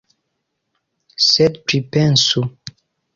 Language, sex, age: Esperanto, male, 19-29